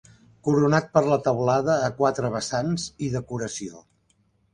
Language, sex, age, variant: Catalan, male, 60-69, Central